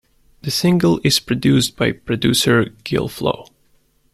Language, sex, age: English, male, 19-29